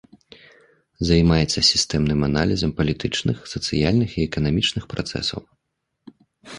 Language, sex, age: Belarusian, male, 30-39